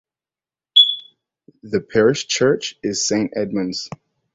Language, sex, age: English, male, 19-29